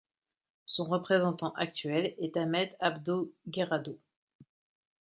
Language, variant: French, Français de métropole